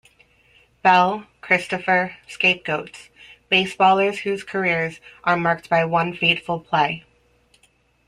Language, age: English, 30-39